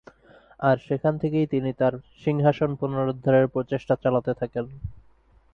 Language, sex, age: Bengali, male, 19-29